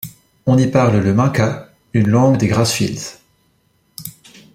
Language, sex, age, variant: French, male, 19-29, Français de métropole